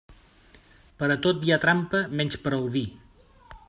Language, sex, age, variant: Catalan, male, 50-59, Central